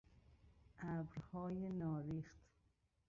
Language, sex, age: Persian, female, 40-49